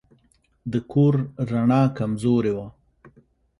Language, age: Pashto, 30-39